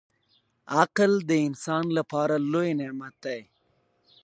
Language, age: Pashto, 19-29